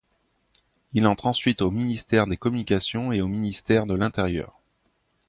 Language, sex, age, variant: French, male, 30-39, Français de métropole